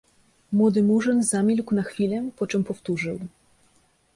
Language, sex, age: Polish, female, 19-29